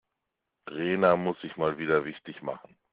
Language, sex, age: German, male, 40-49